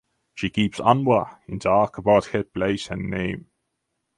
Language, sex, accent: English, male, England English; Scottish English